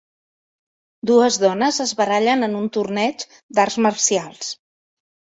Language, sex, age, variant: Catalan, female, 50-59, Central